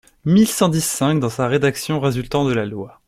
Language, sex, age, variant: French, male, 19-29, Français de métropole